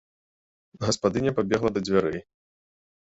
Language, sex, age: Belarusian, male, 30-39